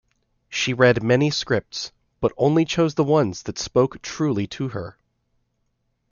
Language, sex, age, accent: English, male, 30-39, United States English